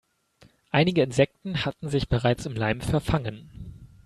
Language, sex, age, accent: German, male, 19-29, Deutschland Deutsch